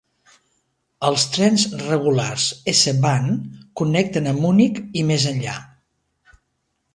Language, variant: Catalan, Nord-Occidental